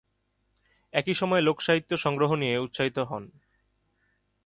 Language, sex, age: Bengali, male, 19-29